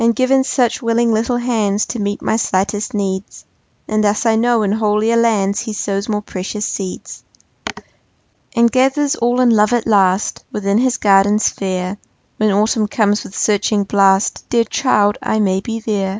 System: none